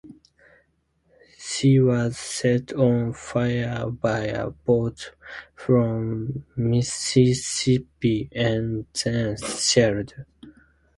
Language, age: English, 19-29